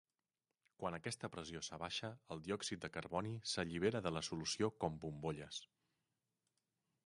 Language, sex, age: Catalan, male, 40-49